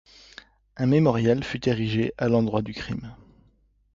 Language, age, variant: French, 40-49, Français de métropole